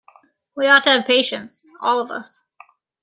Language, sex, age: English, female, 30-39